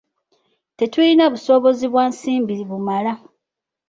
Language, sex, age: Ganda, female, 30-39